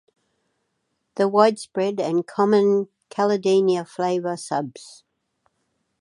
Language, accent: English, Australian English